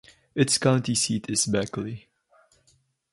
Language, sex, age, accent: English, male, 19-29, Filipino